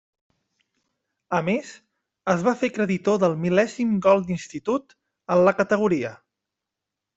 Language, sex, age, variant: Catalan, male, 30-39, Central